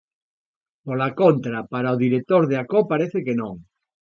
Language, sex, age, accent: Galician, male, 60-69, Atlántico (seseo e gheada)